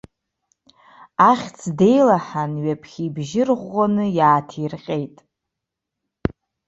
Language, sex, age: Abkhazian, female, 30-39